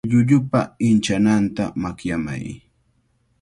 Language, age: Cajatambo North Lima Quechua, 19-29